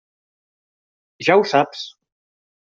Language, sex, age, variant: Catalan, male, 50-59, Central